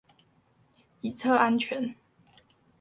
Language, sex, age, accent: Chinese, female, under 19, 出生地：臺中市